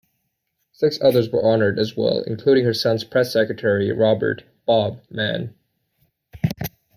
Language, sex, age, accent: English, male, 19-29, Canadian English